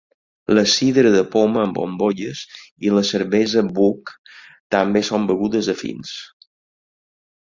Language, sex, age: Catalan, male, 50-59